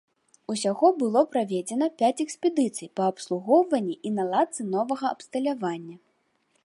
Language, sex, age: Belarusian, female, 30-39